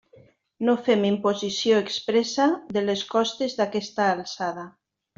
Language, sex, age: Catalan, female, 50-59